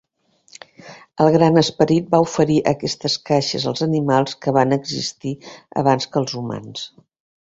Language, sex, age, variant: Catalan, female, 50-59, Central